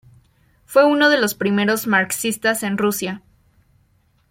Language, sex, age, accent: Spanish, female, 19-29, México